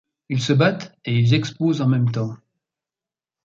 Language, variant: French, Français de métropole